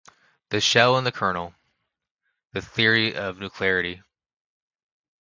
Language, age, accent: English, 19-29, United States English